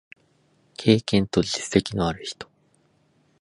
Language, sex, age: Japanese, male, 19-29